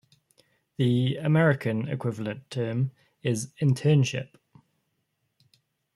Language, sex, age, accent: English, male, 19-29, England English